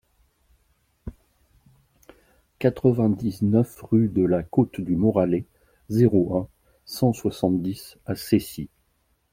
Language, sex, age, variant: French, male, 50-59, Français de métropole